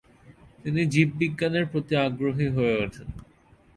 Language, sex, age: Bengali, male, under 19